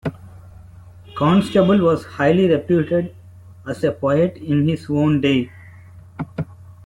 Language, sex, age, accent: English, male, 30-39, India and South Asia (India, Pakistan, Sri Lanka)